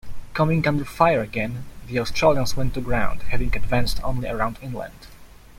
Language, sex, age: English, male, 19-29